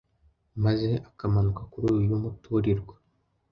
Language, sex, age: Kinyarwanda, male, under 19